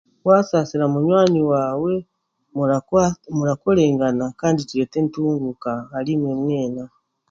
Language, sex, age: Chiga, female, 40-49